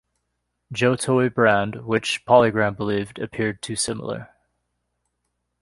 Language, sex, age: English, male, 19-29